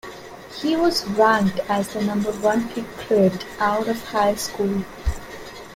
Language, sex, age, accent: English, female, 19-29, India and South Asia (India, Pakistan, Sri Lanka)